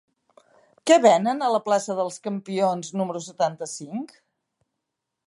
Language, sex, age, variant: Catalan, female, 50-59, Central